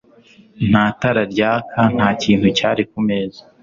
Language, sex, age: Kinyarwanda, male, 19-29